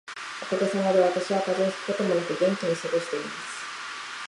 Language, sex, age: Japanese, female, 19-29